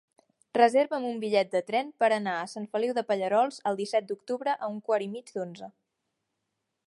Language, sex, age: Catalan, female, under 19